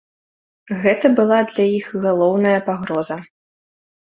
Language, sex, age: Belarusian, female, under 19